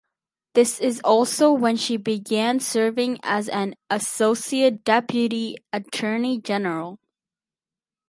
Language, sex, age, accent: English, female, under 19, United States English